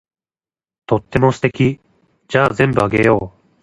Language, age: Japanese, 19-29